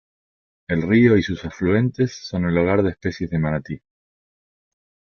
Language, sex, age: Spanish, male, 30-39